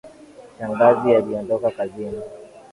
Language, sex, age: Swahili, male, 19-29